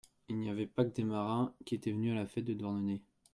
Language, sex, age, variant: French, male, 19-29, Français de métropole